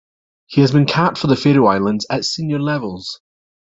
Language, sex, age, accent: English, male, 40-49, Scottish English